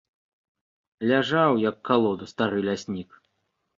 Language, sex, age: Belarusian, male, 30-39